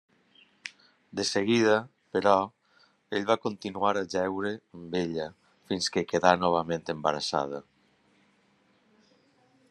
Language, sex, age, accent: Catalan, male, 40-49, valencià